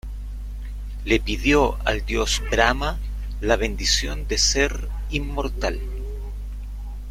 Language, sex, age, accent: Spanish, male, 30-39, Chileno: Chile, Cuyo